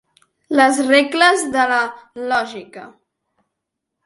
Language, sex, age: Catalan, male, 40-49